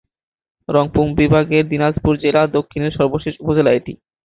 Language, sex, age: Bengali, male, under 19